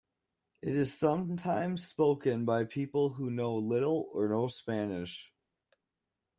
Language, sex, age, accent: English, male, 19-29, United States English